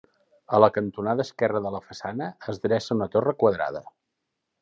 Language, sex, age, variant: Catalan, male, 50-59, Central